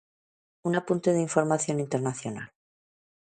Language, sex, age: Galician, female, 40-49